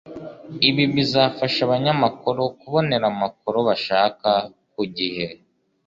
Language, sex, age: Kinyarwanda, male, 19-29